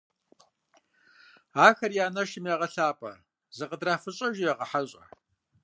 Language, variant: Kabardian, Адыгэбзэ (Къэбэрдей, Кирил, псоми зэдай)